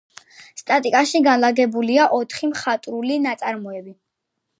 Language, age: Georgian, under 19